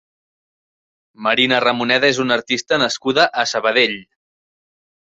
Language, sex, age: Catalan, male, 30-39